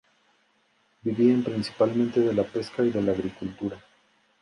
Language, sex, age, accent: Spanish, male, 40-49, México